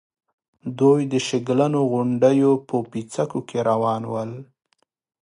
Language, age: Pashto, 19-29